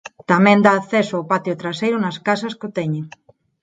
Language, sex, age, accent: Galician, female, 40-49, Neofalante